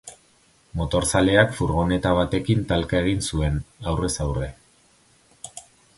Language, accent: Basque, Erdialdekoa edo Nafarra (Gipuzkoa, Nafarroa)